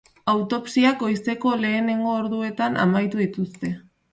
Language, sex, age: Basque, female, 19-29